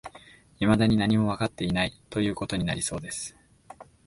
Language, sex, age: Japanese, male, 19-29